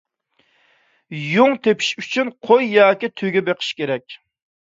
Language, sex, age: Uyghur, male, 30-39